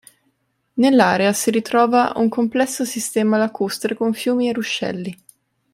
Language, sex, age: Italian, female, 19-29